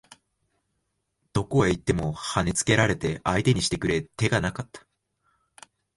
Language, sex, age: Japanese, male, 19-29